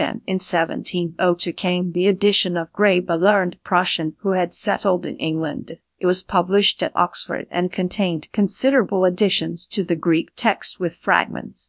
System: TTS, GradTTS